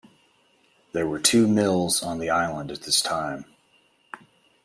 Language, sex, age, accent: English, male, 40-49, United States English